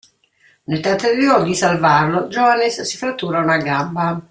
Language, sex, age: Italian, female, 60-69